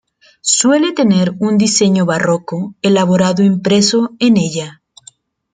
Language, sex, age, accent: Spanish, female, 19-29, México